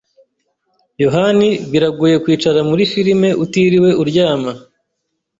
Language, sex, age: Kinyarwanda, male, 30-39